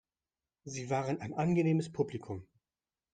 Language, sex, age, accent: German, male, 40-49, Deutschland Deutsch